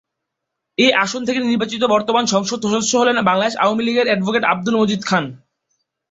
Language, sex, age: Bengali, male, 19-29